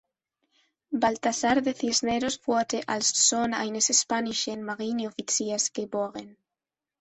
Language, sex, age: German, female, 19-29